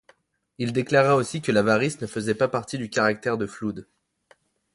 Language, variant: French, Français de métropole